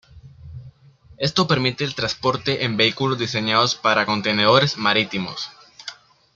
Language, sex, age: Spanish, male, under 19